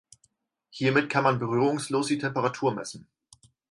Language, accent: German, Deutschland Deutsch